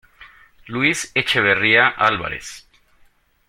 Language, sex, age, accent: Spanish, male, 40-49, Andino-Pacífico: Colombia, Perú, Ecuador, oeste de Bolivia y Venezuela andina